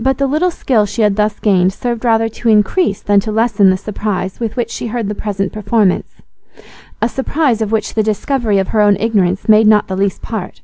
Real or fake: real